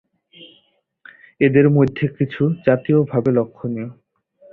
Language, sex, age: Bengali, male, under 19